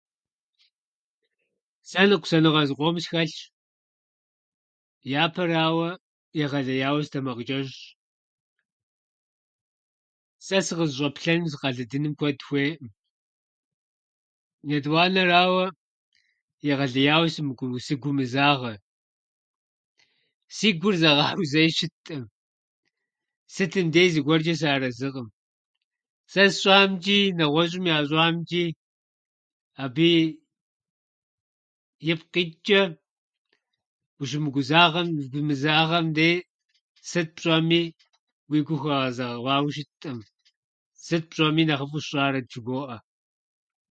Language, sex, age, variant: Kabardian, male, 50-59, Адыгэбзэ (Къэбэрдей, Кирил, псоми зэдай)